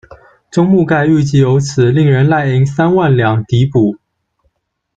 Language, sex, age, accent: Chinese, male, 19-29, 出生地：福建省